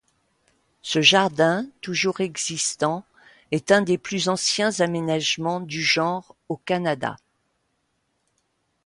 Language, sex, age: French, female, 60-69